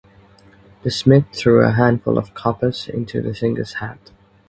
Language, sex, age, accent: English, male, 19-29, England English